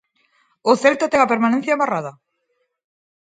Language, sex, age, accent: Galician, female, 30-39, Normativo (estándar)